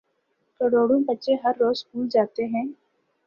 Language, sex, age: Urdu, female, 19-29